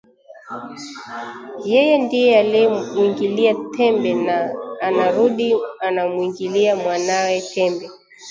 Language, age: Swahili, 19-29